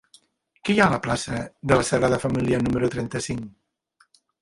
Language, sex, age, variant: Catalan, male, 60-69, Nord-Occidental